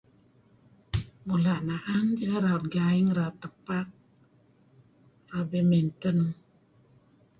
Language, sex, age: Kelabit, female, 50-59